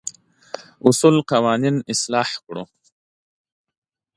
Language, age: Pashto, 30-39